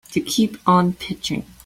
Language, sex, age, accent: English, female, 19-29, Canadian English